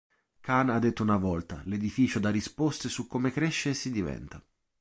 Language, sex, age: Italian, male, 30-39